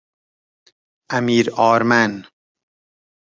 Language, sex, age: Persian, male, 30-39